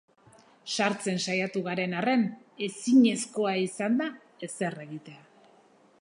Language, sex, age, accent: Basque, female, 40-49, Erdialdekoa edo Nafarra (Gipuzkoa, Nafarroa)